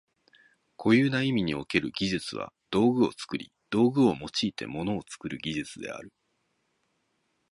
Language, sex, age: Japanese, male, 40-49